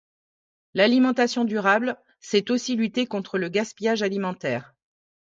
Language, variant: French, Français de métropole